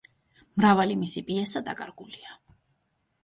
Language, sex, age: Georgian, female, 30-39